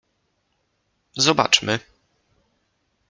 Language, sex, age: Polish, male, 19-29